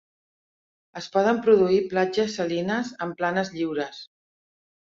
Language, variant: Catalan, Central